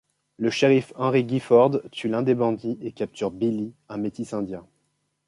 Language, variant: French, Français de métropole